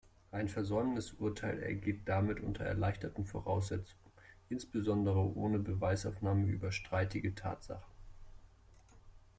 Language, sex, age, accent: German, male, 30-39, Deutschland Deutsch